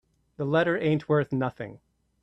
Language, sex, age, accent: English, male, 30-39, Canadian English